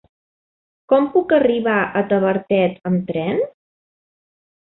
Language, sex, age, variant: Catalan, female, 40-49, Central